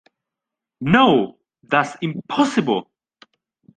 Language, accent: English, United States English